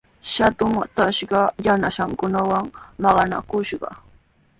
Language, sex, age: Sihuas Ancash Quechua, female, 19-29